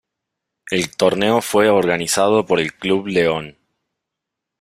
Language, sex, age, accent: Spanish, male, 30-39, Rioplatense: Argentina, Uruguay, este de Bolivia, Paraguay